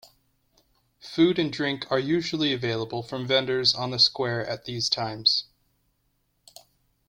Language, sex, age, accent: English, male, 19-29, United States English